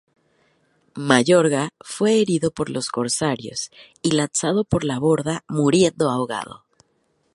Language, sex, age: Spanish, female, 30-39